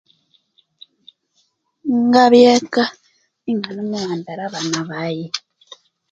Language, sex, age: Konzo, female, 30-39